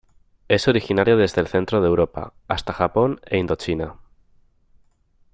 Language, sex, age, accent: Spanish, male, under 19, España: Norte peninsular (Asturias, Castilla y León, Cantabria, País Vasco, Navarra, Aragón, La Rioja, Guadalajara, Cuenca)